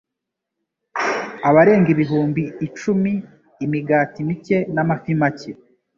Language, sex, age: Kinyarwanda, male, 30-39